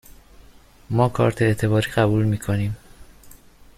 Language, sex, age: Persian, male, 19-29